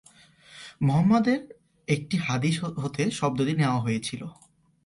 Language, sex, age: Bengali, male, 19-29